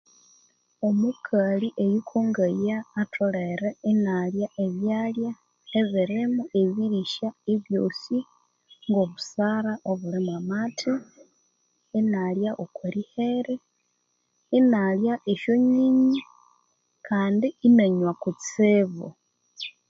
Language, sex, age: Konzo, female, 30-39